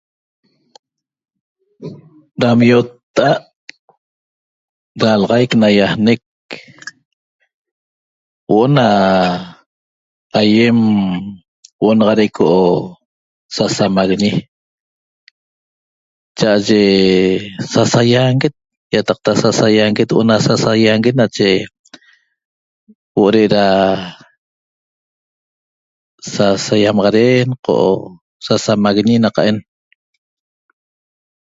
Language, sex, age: Toba, male, 60-69